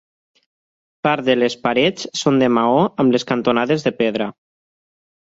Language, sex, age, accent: Catalan, male, 30-39, valencià